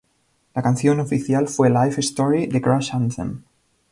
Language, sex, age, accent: Spanish, male, 19-29, España: Centro-Sur peninsular (Madrid, Toledo, Castilla-La Mancha)